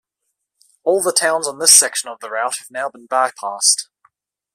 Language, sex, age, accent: English, male, 19-29, Australian English